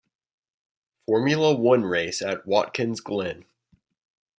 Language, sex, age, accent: English, male, under 19, United States English